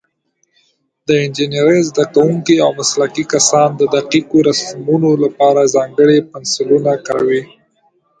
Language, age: Pashto, 19-29